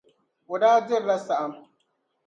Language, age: Dagbani, 19-29